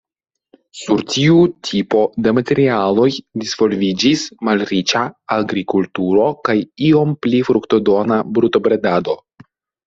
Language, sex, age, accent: Esperanto, male, under 19, Internacia